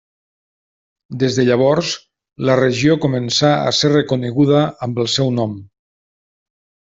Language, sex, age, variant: Catalan, male, 40-49, Nord-Occidental